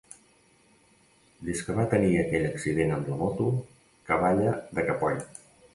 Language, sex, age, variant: Catalan, male, 40-49, Nord-Occidental